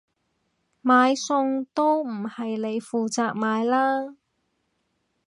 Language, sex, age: Cantonese, female, 30-39